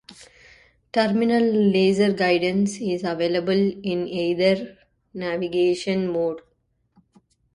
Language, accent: English, India and South Asia (India, Pakistan, Sri Lanka)